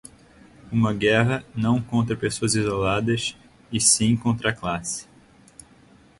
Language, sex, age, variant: Portuguese, male, 19-29, Portuguese (Brasil)